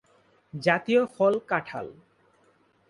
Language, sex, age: Bengali, male, 19-29